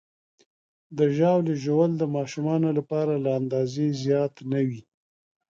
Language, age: Pashto, 40-49